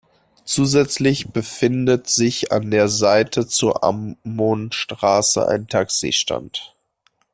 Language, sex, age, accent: German, male, 19-29, Deutschland Deutsch